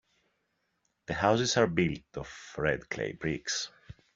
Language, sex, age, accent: English, male, 30-39, England English